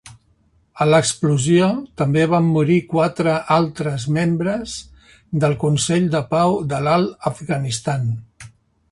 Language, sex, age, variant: Catalan, male, 60-69, Central